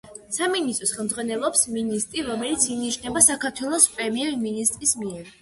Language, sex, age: Georgian, female, 90+